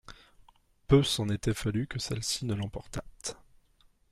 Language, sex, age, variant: French, male, 19-29, Français de métropole